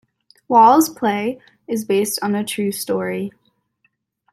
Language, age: English, 19-29